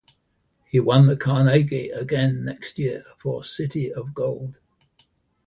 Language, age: English, 80-89